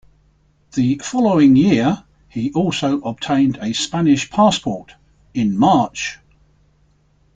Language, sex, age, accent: English, male, 60-69, England English